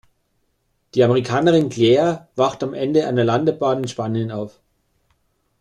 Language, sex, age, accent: German, male, 30-39, Deutschland Deutsch